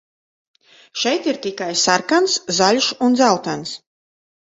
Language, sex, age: Latvian, female, 40-49